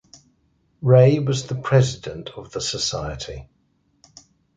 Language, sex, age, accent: English, male, 70-79, England English